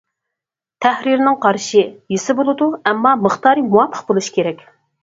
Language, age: Uyghur, 30-39